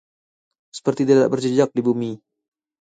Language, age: Indonesian, 19-29